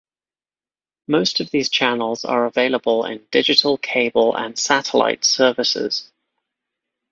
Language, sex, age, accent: English, male, 30-39, England English